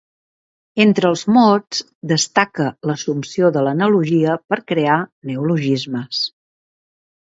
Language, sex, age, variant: Catalan, female, 60-69, Central